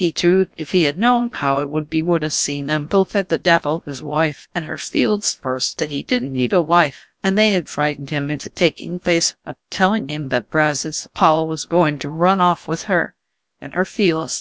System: TTS, GlowTTS